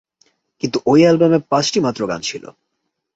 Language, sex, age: Bengali, male, 19-29